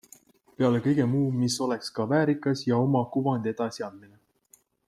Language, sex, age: Estonian, male, 19-29